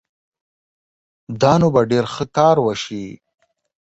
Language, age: Pashto, 30-39